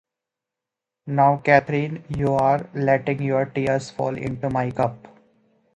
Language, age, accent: English, 19-29, England English